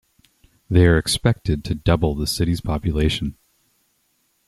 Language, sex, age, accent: English, male, 19-29, United States English